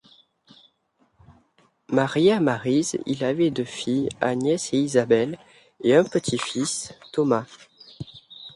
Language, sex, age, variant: French, male, under 19, Français de métropole